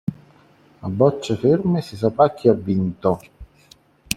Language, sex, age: Italian, male, 40-49